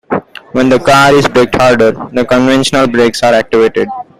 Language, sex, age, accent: English, male, 19-29, India and South Asia (India, Pakistan, Sri Lanka)